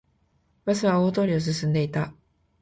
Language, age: Japanese, 19-29